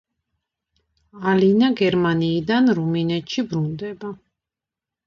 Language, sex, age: Georgian, female, 50-59